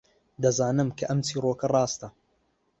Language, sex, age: Central Kurdish, male, 19-29